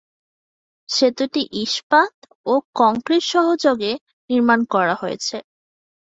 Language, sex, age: Bengali, female, 19-29